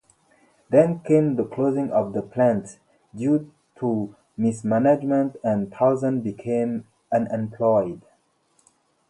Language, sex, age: English, male, 30-39